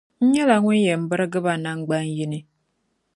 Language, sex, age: Dagbani, female, 19-29